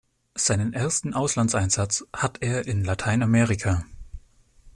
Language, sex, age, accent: German, male, 19-29, Deutschland Deutsch